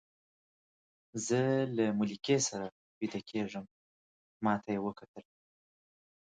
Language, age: Pashto, 30-39